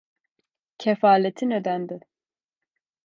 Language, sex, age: Turkish, female, 19-29